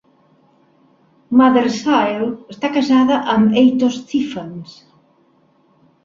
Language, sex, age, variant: Catalan, female, 50-59, Central